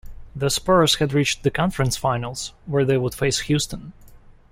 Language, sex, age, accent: English, male, 19-29, United States English